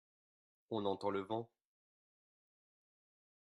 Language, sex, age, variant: French, male, 19-29, Français de métropole